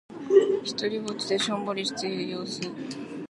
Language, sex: Japanese, female